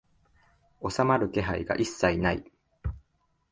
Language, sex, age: Japanese, male, 19-29